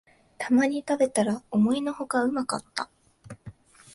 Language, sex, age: Japanese, female, 19-29